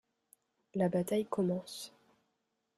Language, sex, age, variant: French, female, under 19, Français de métropole